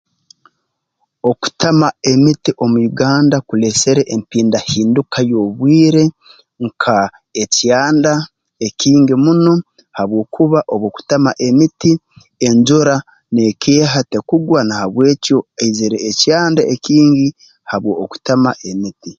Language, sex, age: Tooro, male, 40-49